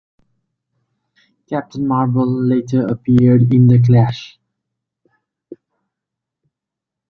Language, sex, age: English, male, 19-29